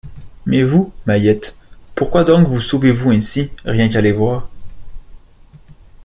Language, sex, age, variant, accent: French, male, 19-29, Français d'Amérique du Nord, Français du Canada